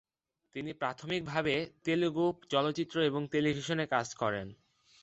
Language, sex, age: Bengali, male, 19-29